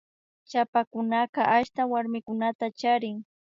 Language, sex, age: Imbabura Highland Quichua, female, 19-29